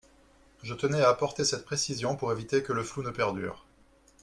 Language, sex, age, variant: French, male, 30-39, Français de métropole